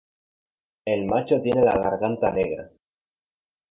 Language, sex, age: Spanish, male, 19-29